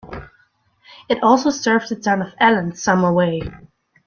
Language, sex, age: English, female, under 19